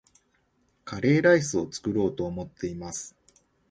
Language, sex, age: Japanese, male, 40-49